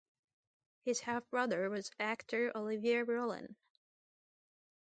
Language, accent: English, United States English